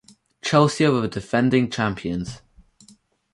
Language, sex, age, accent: English, male, under 19, England English